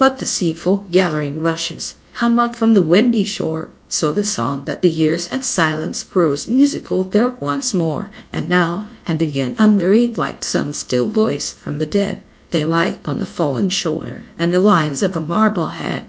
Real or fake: fake